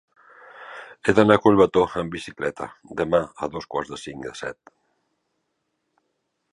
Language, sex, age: Catalan, male, 60-69